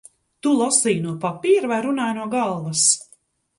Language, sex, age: Latvian, female, 40-49